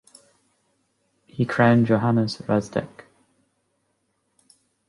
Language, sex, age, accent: English, female, 19-29, Scottish English